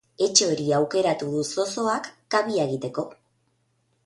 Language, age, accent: Basque, 30-39, Erdialdekoa edo Nafarra (Gipuzkoa, Nafarroa)